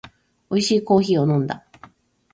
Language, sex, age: Japanese, female, 40-49